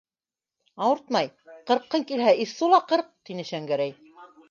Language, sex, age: Bashkir, female, 60-69